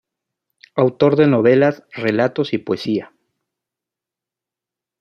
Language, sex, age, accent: Spanish, male, 30-39, México